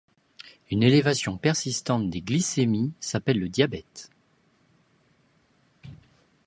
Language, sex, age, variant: French, male, 19-29, Français de métropole